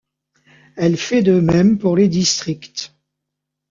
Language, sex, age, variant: French, male, 40-49, Français de métropole